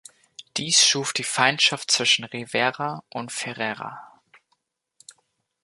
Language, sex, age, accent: German, male, 19-29, Deutschland Deutsch